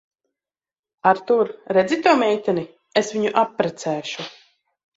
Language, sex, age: Latvian, female, 19-29